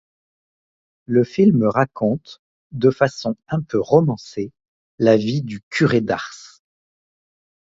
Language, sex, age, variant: French, male, 30-39, Français de métropole